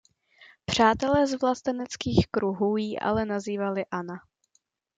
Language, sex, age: Czech, female, under 19